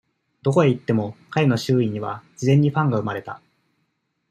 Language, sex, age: Japanese, male, 19-29